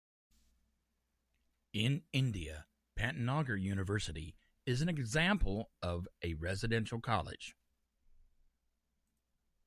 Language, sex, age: English, male, 50-59